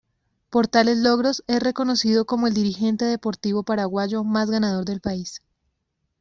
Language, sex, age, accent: Spanish, female, 19-29, Caribe: Cuba, Venezuela, Puerto Rico, República Dominicana, Panamá, Colombia caribeña, México caribeño, Costa del golfo de México